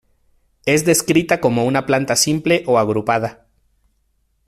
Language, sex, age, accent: Spanish, male, 19-29, México